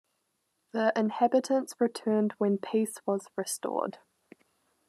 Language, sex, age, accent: English, female, 19-29, New Zealand English